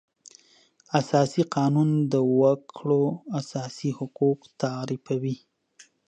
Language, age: Pashto, 19-29